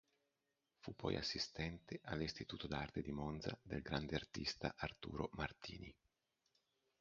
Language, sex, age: Italian, male, 40-49